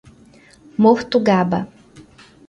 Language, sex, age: Portuguese, female, 19-29